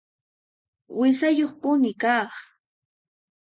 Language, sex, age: Puno Quechua, female, 19-29